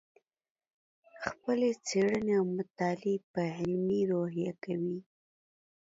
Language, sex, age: Pashto, female, 30-39